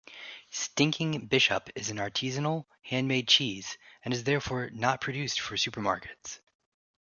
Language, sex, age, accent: English, male, 19-29, United States English